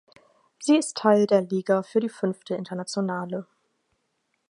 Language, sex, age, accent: German, female, 19-29, Deutschland Deutsch